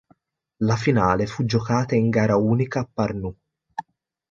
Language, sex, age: Italian, male, 19-29